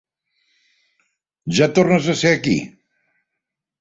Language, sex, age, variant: Catalan, male, 70-79, Central